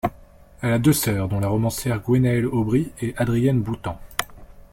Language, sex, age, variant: French, male, 19-29, Français de métropole